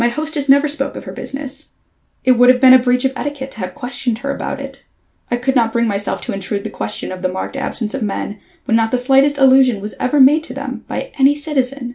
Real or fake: real